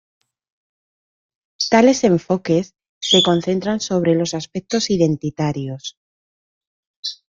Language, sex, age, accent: Spanish, female, 40-49, España: Centro-Sur peninsular (Madrid, Toledo, Castilla-La Mancha)